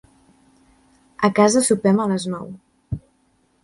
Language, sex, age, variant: Catalan, female, 19-29, Central